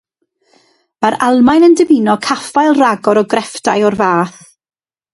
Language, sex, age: Welsh, female, 40-49